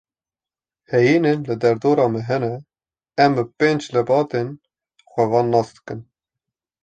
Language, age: Kurdish, 19-29